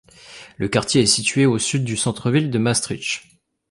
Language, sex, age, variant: French, male, 19-29, Français de métropole